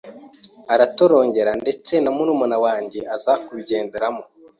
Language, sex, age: Kinyarwanda, male, 19-29